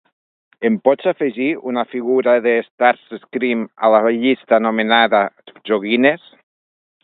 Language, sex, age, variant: Catalan, male, 40-49, Nord-Occidental